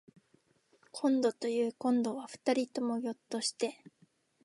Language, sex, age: Japanese, female, 19-29